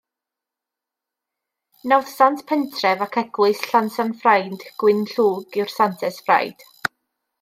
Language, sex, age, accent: Welsh, female, 19-29, Y Deyrnas Unedig Cymraeg